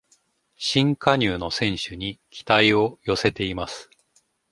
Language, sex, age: Japanese, male, 50-59